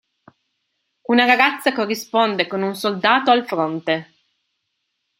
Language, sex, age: Italian, female, 30-39